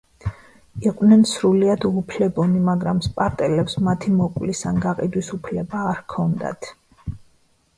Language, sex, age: Georgian, female, 40-49